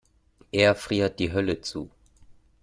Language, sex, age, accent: German, male, 30-39, Deutschland Deutsch